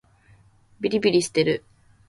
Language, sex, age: Japanese, female, 19-29